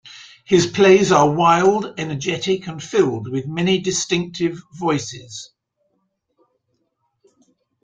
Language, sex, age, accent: English, male, 70-79, England English